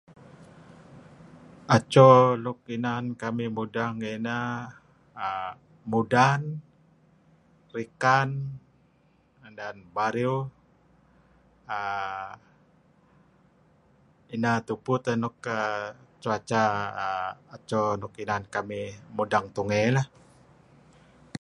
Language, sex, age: Kelabit, male, 60-69